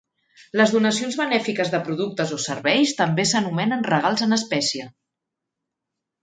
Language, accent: Catalan, central; nord-occidental